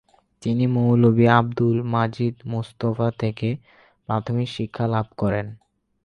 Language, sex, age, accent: Bengali, male, 19-29, Bengali; Bangla